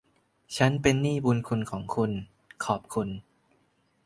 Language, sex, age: Thai, male, 19-29